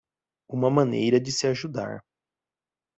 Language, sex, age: Portuguese, male, 30-39